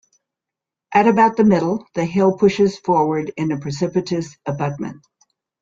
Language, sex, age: English, female, 70-79